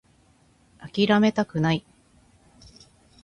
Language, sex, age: Japanese, female, 40-49